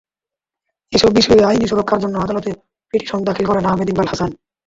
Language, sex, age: Bengali, male, 19-29